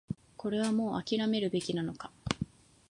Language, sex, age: Japanese, female, 19-29